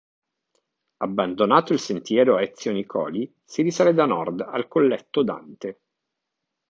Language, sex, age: Italian, male, 40-49